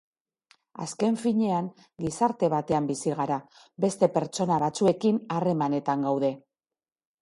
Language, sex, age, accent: Basque, female, 40-49, Mendebalekoa (Araba, Bizkaia, Gipuzkoako mendebaleko herri batzuk)